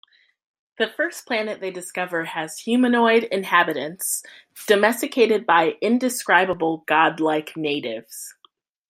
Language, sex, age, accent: English, female, 19-29, United States English